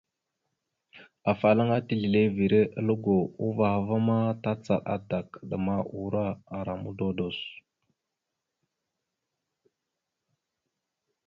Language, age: Mada (Cameroon), 19-29